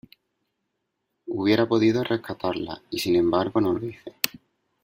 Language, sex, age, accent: Spanish, male, 30-39, España: Sur peninsular (Andalucia, Extremadura, Murcia)